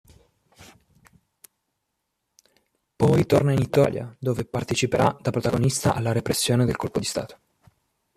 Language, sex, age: Italian, male, 19-29